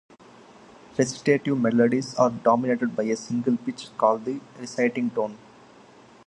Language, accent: English, India and South Asia (India, Pakistan, Sri Lanka)